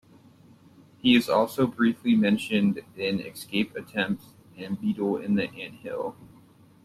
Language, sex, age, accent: English, male, 19-29, United States English